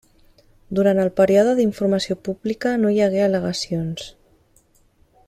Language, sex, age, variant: Catalan, female, 30-39, Central